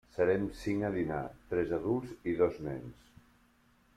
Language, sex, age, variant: Catalan, male, 40-49, Central